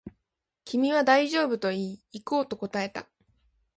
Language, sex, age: Japanese, female, 19-29